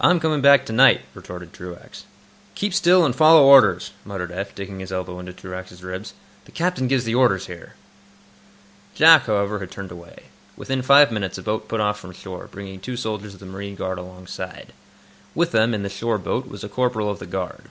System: none